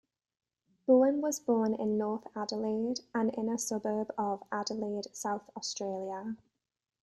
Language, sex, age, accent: English, female, 30-39, England English